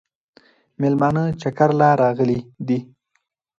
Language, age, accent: Pashto, 30-39, پکتیا ولایت، احمدزی